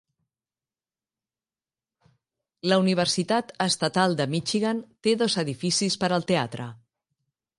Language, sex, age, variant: Catalan, female, 50-59, Central